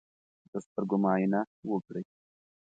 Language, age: Pashto, 30-39